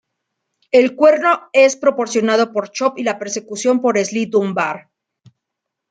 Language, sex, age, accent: Spanish, female, 40-49, México